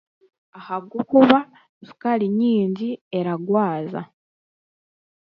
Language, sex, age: Chiga, female, 19-29